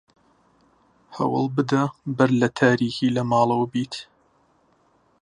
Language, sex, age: Central Kurdish, male, 19-29